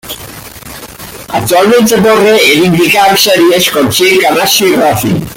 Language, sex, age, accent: Spanish, male, 60-69, España: Centro-Sur peninsular (Madrid, Toledo, Castilla-La Mancha)